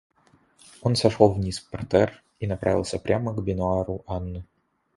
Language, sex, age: Russian, male, 19-29